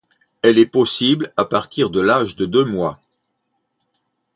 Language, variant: French, Français de métropole